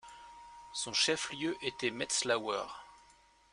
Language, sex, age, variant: French, male, 30-39, Français de métropole